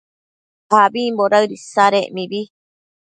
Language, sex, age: Matsés, female, 30-39